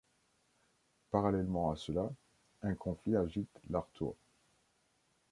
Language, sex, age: French, male, 19-29